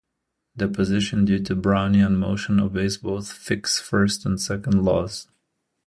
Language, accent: English, Canadian English